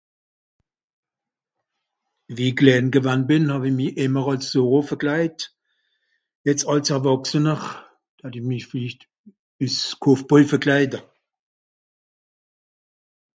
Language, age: Swiss German, 60-69